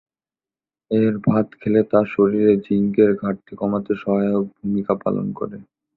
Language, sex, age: Bengali, male, 19-29